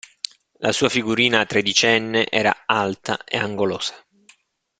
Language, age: Italian, 40-49